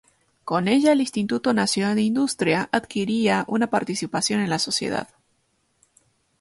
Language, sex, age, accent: Spanish, female, 19-29, Rioplatense: Argentina, Uruguay, este de Bolivia, Paraguay